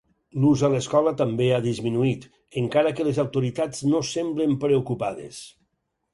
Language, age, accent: Catalan, 60-69, valencià